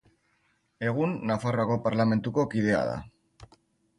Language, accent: Basque, Mendebalekoa (Araba, Bizkaia, Gipuzkoako mendebaleko herri batzuk)